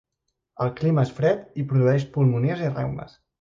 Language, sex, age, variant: Catalan, male, 30-39, Central